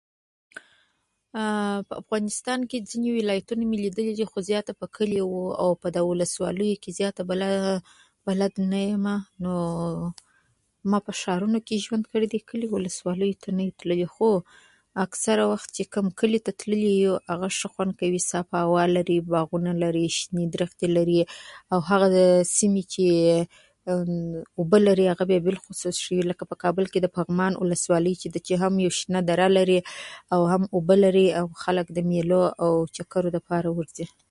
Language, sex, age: Pashto, female, 19-29